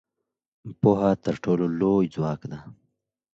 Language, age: Pashto, 19-29